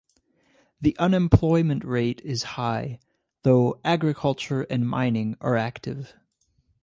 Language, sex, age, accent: English, male, 19-29, United States English